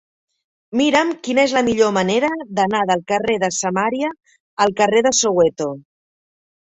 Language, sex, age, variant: Catalan, female, 40-49, Central